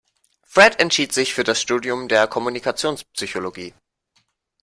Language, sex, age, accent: German, male, 19-29, Deutschland Deutsch